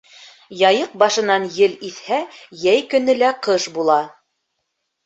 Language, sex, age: Bashkir, female, 30-39